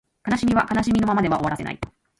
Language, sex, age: Japanese, female, 40-49